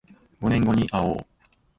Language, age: Japanese, 40-49